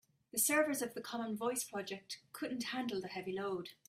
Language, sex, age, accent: English, female, 30-39, Irish English